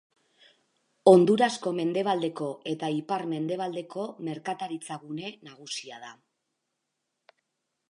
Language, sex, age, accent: Basque, female, 40-49, Erdialdekoa edo Nafarra (Gipuzkoa, Nafarroa)